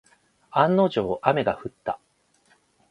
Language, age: Japanese, 40-49